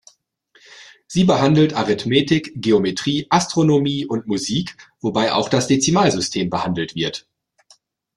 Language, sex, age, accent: German, male, 40-49, Deutschland Deutsch